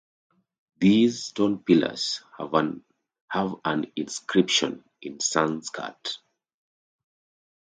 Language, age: English, 30-39